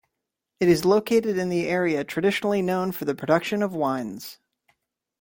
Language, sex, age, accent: English, male, 19-29, United States English